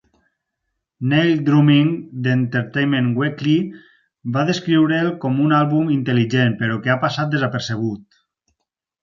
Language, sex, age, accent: Catalan, male, 30-39, valencià